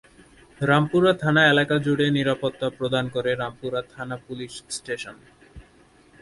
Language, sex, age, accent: Bengali, male, 19-29, Standard Bengali